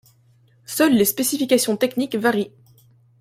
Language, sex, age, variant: French, female, 19-29, Français de métropole